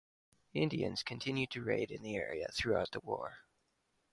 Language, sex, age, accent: English, male, under 19, United States English